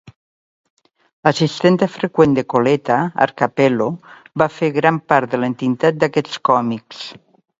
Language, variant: Catalan, Septentrional